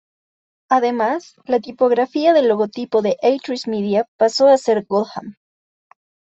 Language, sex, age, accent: Spanish, female, 19-29, México